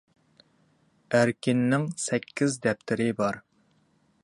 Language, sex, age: Uyghur, male, 30-39